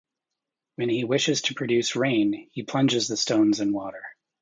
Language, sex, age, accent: English, male, 30-39, United States English